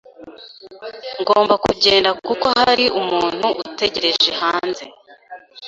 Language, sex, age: Kinyarwanda, female, 19-29